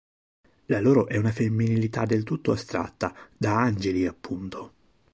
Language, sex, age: Italian, male, 30-39